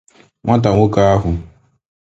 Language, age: Igbo, 19-29